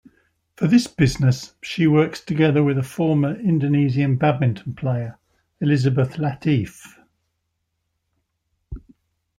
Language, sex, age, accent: English, male, 60-69, England English